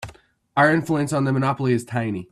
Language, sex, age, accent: English, male, 30-39, United States English